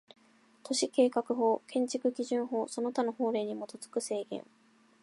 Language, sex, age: Japanese, female, 19-29